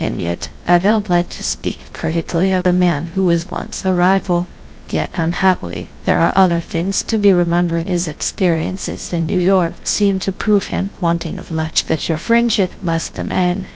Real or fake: fake